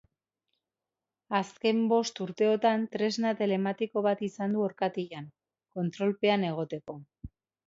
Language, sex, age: Basque, female, 30-39